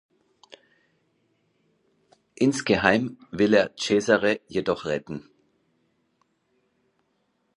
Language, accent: German, Österreichisches Deutsch